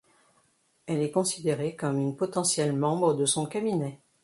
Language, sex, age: French, female, 50-59